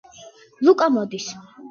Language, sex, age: Georgian, female, under 19